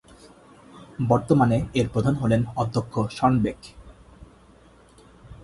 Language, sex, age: Bengali, male, 19-29